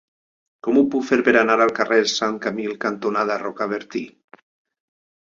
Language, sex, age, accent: Catalan, male, 30-39, valencià